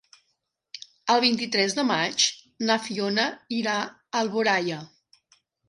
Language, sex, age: Catalan, female, 40-49